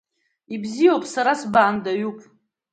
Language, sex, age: Abkhazian, female, 30-39